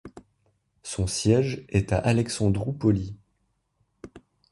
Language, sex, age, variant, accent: French, male, 19-29, Français d'Europe, Français de Suisse